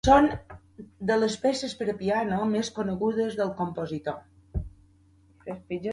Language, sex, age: Catalan, female, 60-69